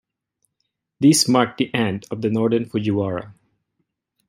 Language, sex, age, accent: English, male, 40-49, Filipino